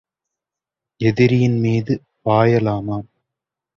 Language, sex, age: Tamil, male, 19-29